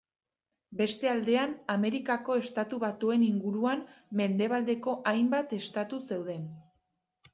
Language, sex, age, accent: Basque, female, 19-29, Erdialdekoa edo Nafarra (Gipuzkoa, Nafarroa)